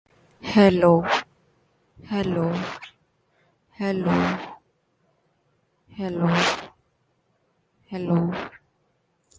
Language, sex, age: English, female, 19-29